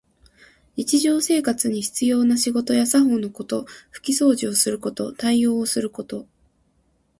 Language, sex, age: Japanese, female, 19-29